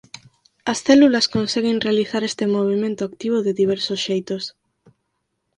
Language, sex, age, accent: Galician, female, under 19, Normativo (estándar)